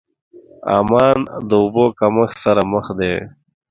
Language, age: Pashto, 30-39